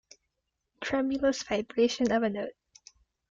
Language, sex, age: English, female, under 19